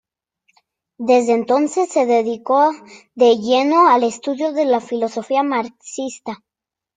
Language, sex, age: Spanish, female, under 19